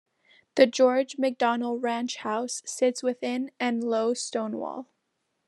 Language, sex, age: English, female, under 19